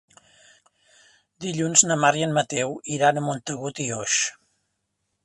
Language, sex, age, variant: Catalan, male, 60-69, Central